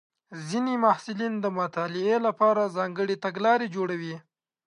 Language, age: Pashto, 19-29